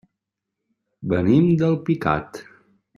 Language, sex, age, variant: Catalan, male, 30-39, Central